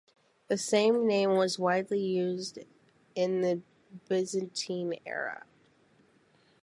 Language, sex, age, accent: English, female, 19-29, United States English